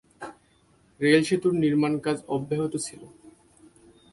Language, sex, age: Bengali, male, 19-29